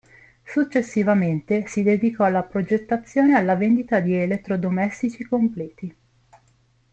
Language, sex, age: Italian, female, 19-29